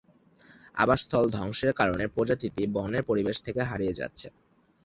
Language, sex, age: Bengali, male, 19-29